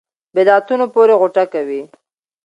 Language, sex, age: Pashto, female, 19-29